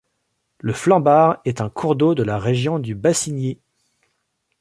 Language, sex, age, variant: French, male, 40-49, Français de métropole